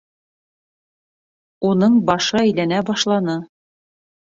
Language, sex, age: Bashkir, female, 30-39